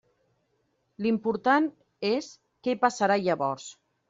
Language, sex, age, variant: Catalan, female, 40-49, Central